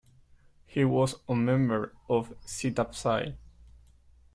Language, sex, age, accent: English, male, 19-29, United States English